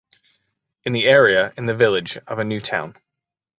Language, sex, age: English, male, 30-39